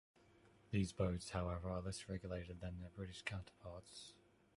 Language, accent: English, Australian English